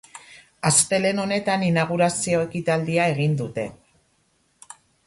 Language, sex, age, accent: Basque, female, 50-59, Erdialdekoa edo Nafarra (Gipuzkoa, Nafarroa)